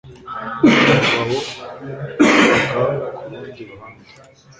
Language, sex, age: Kinyarwanda, male, under 19